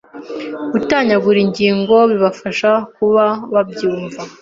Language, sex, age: Kinyarwanda, female, 19-29